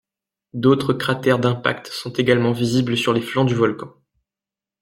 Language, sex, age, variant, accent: French, male, 19-29, Français des départements et régions d'outre-mer, Français de La Réunion